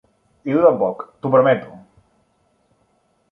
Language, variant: Catalan, Nord-Occidental